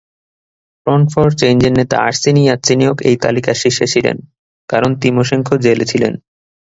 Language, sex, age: Bengali, male, 19-29